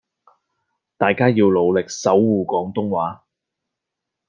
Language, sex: Cantonese, male